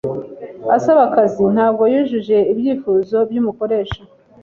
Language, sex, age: Kinyarwanda, female, 40-49